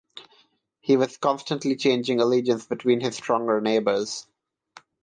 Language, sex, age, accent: English, male, 19-29, India and South Asia (India, Pakistan, Sri Lanka)